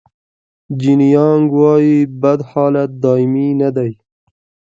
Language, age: Pashto, 19-29